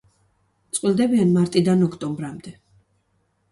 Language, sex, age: Georgian, female, 40-49